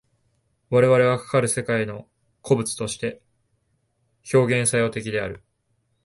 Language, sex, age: Japanese, male, 19-29